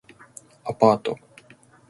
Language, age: Japanese, 19-29